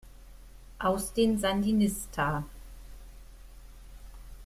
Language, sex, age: German, female, 50-59